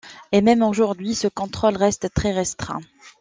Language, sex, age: French, female, 30-39